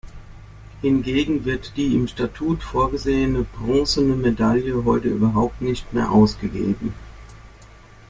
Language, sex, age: German, female, 60-69